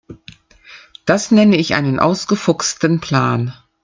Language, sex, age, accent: German, female, 50-59, Deutschland Deutsch